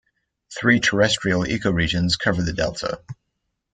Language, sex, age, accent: English, male, 40-49, United States English